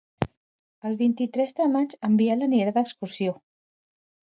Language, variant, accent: Catalan, Central, central